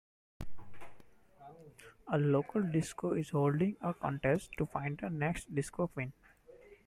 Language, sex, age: English, male, 19-29